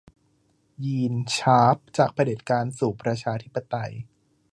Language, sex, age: Thai, male, 19-29